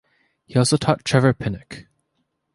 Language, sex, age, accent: English, male, 19-29, Canadian English